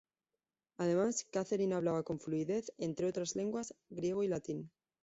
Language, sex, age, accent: Spanish, female, 19-29, España: Centro-Sur peninsular (Madrid, Toledo, Castilla-La Mancha)